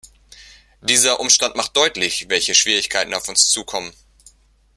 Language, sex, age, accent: German, male, 30-39, Deutschland Deutsch